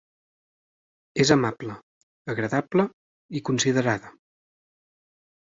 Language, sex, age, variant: Catalan, male, 19-29, Central